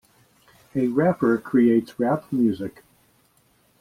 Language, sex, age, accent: English, male, 50-59, United States English